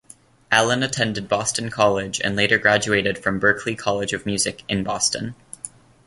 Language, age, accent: English, 19-29, Canadian English